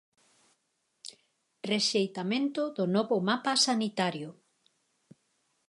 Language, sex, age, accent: Galician, female, 50-59, Normativo (estándar)